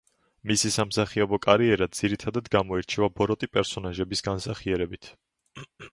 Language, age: Georgian, under 19